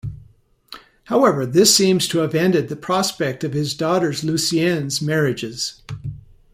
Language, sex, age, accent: English, male, 60-69, United States English